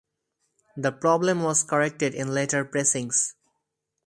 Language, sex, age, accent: English, male, 19-29, United States English